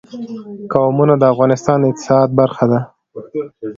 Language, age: Pashto, 19-29